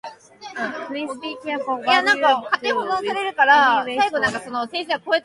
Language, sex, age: English, female, 19-29